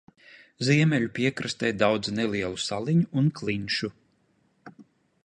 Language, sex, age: Latvian, male, 50-59